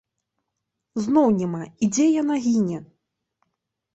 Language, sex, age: Belarusian, female, 19-29